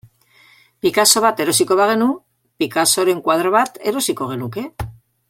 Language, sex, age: Basque, female, 60-69